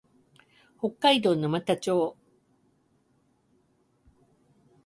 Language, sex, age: Japanese, female, 50-59